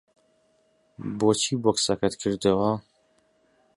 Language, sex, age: Central Kurdish, male, 19-29